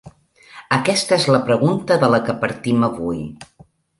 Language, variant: Catalan, Balear